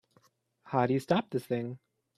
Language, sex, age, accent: English, male, 19-29, United States English